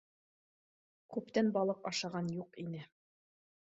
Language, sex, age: Bashkir, female, 30-39